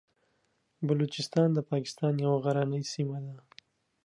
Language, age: Pashto, 19-29